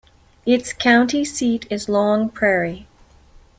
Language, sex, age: English, female, 50-59